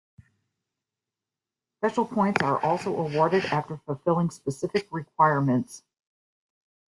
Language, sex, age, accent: English, female, 60-69, United States English